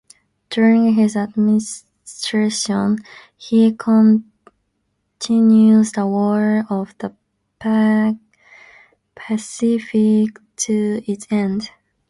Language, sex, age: English, female, under 19